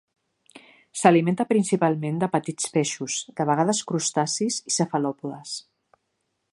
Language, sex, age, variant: Catalan, female, 40-49, Central